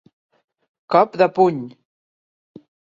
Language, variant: Catalan, Central